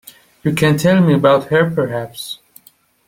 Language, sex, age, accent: English, male, 19-29, United States English